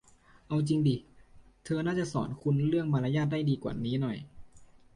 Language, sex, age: Thai, male, 19-29